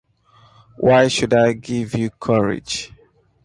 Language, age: English, 30-39